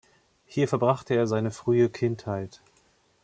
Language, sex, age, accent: German, male, 40-49, Deutschland Deutsch